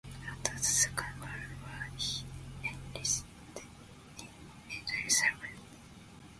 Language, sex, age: English, female, 19-29